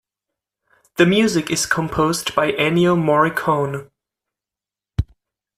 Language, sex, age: English, male, 19-29